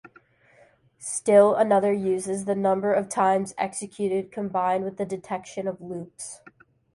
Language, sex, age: English, female, 19-29